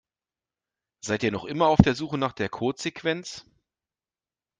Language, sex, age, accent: German, male, 40-49, Deutschland Deutsch